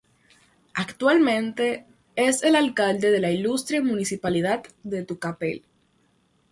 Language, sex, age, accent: Spanish, female, under 19, Caribe: Cuba, Venezuela, Puerto Rico, República Dominicana, Panamá, Colombia caribeña, México caribeño, Costa del golfo de México